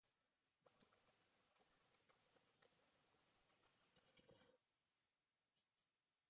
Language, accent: Basque, Mendebalekoa (Araba, Bizkaia, Gipuzkoako mendebaleko herri batzuk)